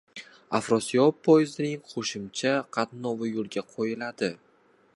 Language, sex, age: Uzbek, male, 19-29